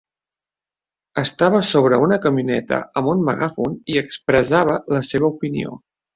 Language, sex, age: Catalan, male, 30-39